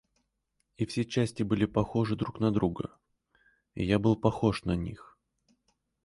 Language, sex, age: Russian, male, 30-39